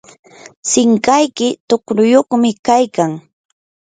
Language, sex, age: Yanahuanca Pasco Quechua, female, 19-29